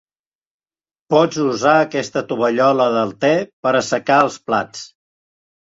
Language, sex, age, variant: Catalan, male, 70-79, Central